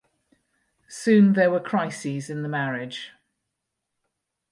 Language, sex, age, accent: English, female, 50-59, Welsh English